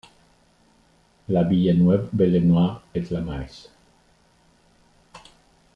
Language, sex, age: Spanish, male, 50-59